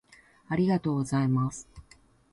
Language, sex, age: Japanese, female, 50-59